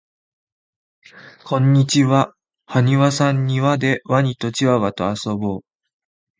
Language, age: Japanese, 19-29